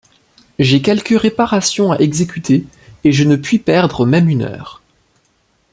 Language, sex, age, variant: French, male, 19-29, Français de métropole